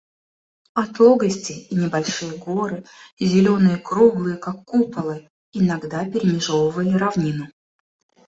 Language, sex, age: Russian, female, 19-29